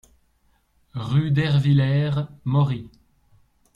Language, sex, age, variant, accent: French, male, 30-39, Français d'Europe, Français de Suisse